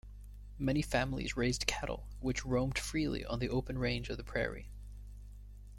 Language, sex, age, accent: English, male, 19-29, United States English